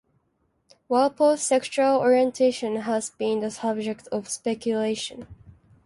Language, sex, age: English, female, 19-29